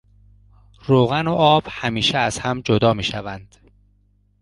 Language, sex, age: Persian, male, 50-59